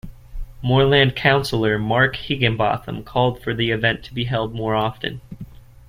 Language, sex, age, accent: English, male, 19-29, United States English